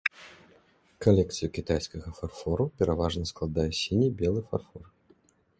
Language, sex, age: Belarusian, male, 30-39